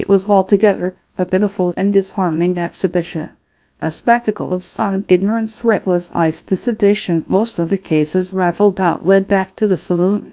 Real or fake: fake